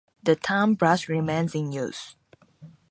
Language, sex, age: English, female, 19-29